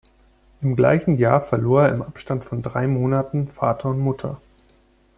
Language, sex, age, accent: German, male, 30-39, Deutschland Deutsch